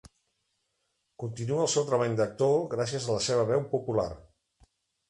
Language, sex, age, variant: Catalan, male, 50-59, Central